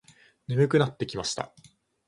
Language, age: Japanese, 19-29